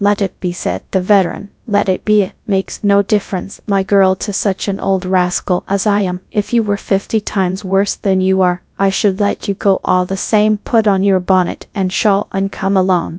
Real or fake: fake